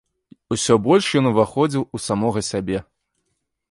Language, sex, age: Belarusian, male, 30-39